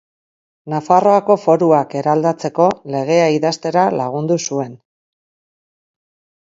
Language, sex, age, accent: Basque, female, 50-59, Mendebalekoa (Araba, Bizkaia, Gipuzkoako mendebaleko herri batzuk)